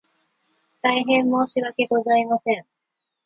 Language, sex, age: Japanese, female, 40-49